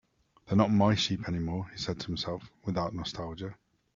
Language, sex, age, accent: English, male, 40-49, Scottish English